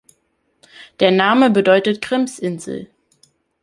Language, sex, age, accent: German, male, under 19, Deutschland Deutsch